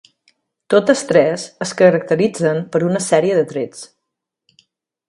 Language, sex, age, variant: Catalan, female, 40-49, Nord-Occidental